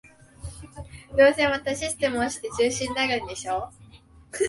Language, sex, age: Japanese, female, 19-29